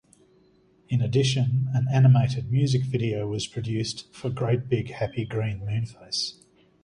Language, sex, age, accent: English, male, 50-59, Australian English